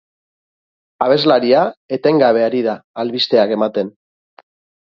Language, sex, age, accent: Basque, male, 30-39, Erdialdekoa edo Nafarra (Gipuzkoa, Nafarroa)